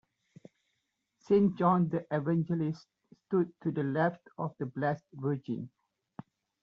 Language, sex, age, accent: English, male, 50-59, United States English